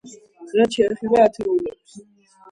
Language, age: Georgian, under 19